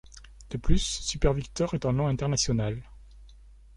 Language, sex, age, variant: French, male, 50-59, Français de métropole